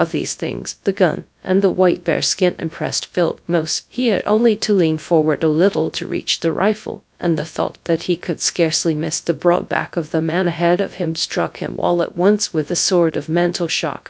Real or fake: fake